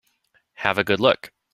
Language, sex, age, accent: English, male, 30-39, United States English